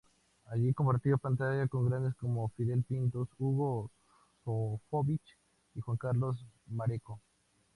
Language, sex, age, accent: Spanish, male, 19-29, México